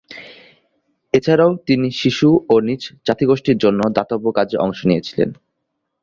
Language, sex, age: Bengali, male, under 19